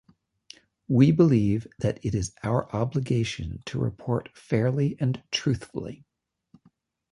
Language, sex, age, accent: English, male, 50-59, United States English